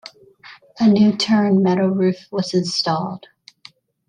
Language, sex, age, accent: English, female, 30-39, United States English